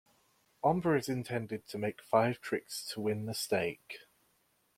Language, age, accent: English, 19-29, England English